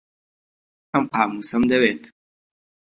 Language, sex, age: Central Kurdish, male, 19-29